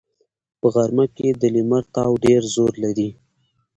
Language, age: Pashto, 19-29